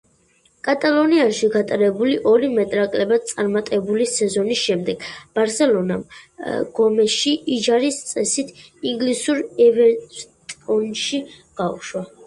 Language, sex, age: Georgian, female, 19-29